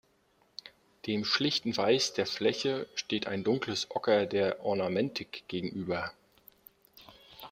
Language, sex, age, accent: German, male, 30-39, Deutschland Deutsch